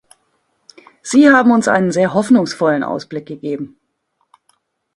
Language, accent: German, Deutschland Deutsch